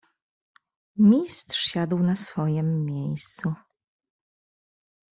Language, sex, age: Polish, female, 30-39